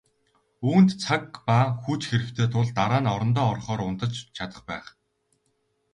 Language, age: Mongolian, 19-29